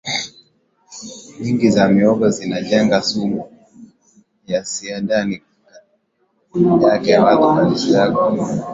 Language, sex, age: Swahili, male, 19-29